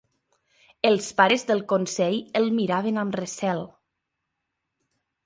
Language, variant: Catalan, Central